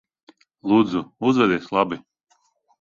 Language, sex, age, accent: Latvian, male, 40-49, Krievu